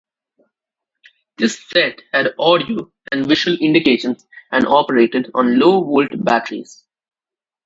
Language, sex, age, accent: English, male, under 19, India and South Asia (India, Pakistan, Sri Lanka)